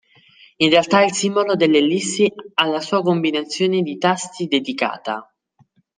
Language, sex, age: Italian, male, under 19